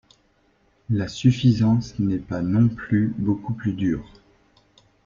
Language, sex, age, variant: French, male, 19-29, Français de métropole